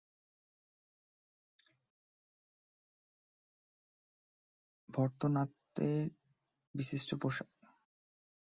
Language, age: Bengali, 19-29